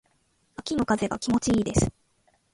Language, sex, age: Japanese, female, 19-29